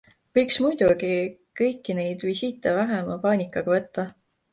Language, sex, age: Estonian, female, 19-29